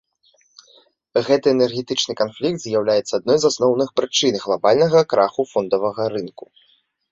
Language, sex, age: Belarusian, male, 19-29